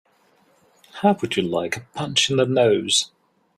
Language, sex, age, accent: English, male, 40-49, England English